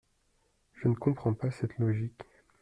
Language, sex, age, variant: French, male, 30-39, Français de métropole